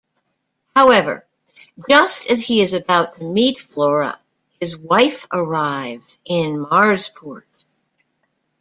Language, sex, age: English, female, 60-69